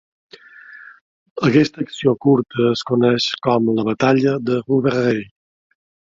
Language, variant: Catalan, Balear